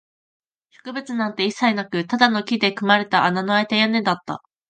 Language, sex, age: Japanese, female, under 19